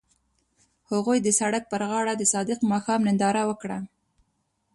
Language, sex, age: Pashto, female, 30-39